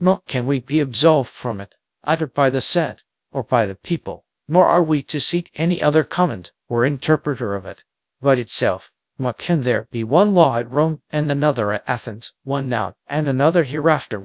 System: TTS, GradTTS